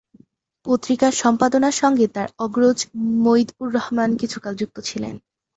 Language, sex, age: Bengali, female, under 19